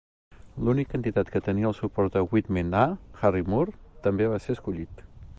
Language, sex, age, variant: Catalan, male, 40-49, Central